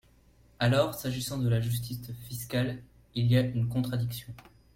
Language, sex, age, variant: French, male, 19-29, Français de métropole